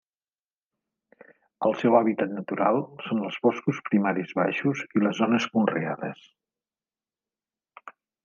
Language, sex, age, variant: Catalan, male, 50-59, Central